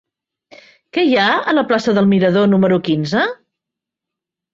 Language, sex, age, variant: Catalan, female, 50-59, Central